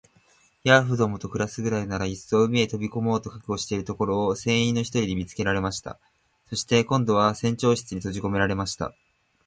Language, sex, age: Japanese, male, 19-29